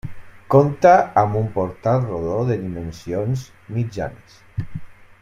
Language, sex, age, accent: Catalan, male, 40-49, valencià